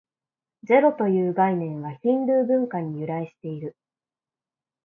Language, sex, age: Japanese, female, 19-29